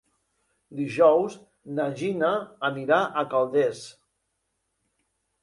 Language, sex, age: Catalan, male, 60-69